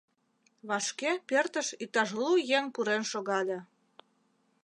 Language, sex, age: Mari, female, 30-39